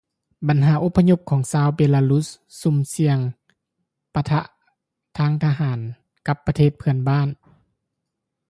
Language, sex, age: Lao, male, 30-39